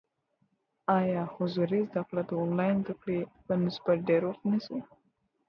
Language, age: Pashto, under 19